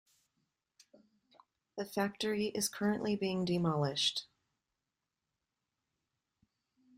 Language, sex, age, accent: English, female, 40-49, United States English